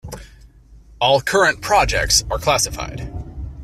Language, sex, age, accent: English, male, 30-39, United States English